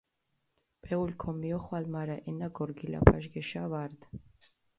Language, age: Mingrelian, 40-49